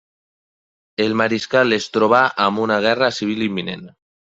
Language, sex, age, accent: Catalan, male, 19-29, valencià